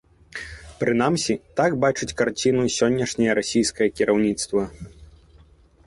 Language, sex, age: Belarusian, male, 19-29